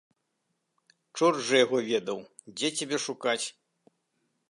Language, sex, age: Belarusian, male, 40-49